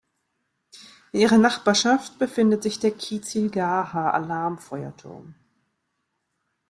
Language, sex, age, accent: German, female, 40-49, Deutschland Deutsch